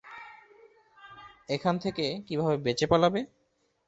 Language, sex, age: Bengali, male, 30-39